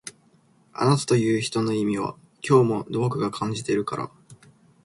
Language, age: Japanese, 19-29